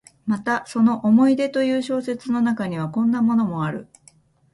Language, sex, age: Japanese, female, 40-49